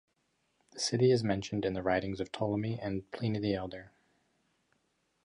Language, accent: English, United States English